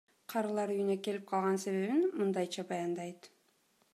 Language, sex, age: Kyrgyz, female, 30-39